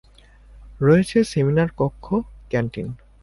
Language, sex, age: Bengali, male, 19-29